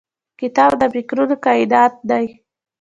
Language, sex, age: Pashto, female, under 19